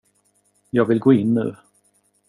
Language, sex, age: Swedish, male, 30-39